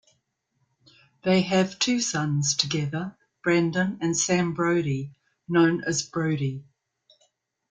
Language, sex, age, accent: English, female, 60-69, New Zealand English